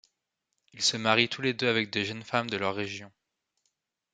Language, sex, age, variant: French, male, 19-29, Français de métropole